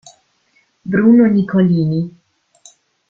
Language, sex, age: Italian, female, 19-29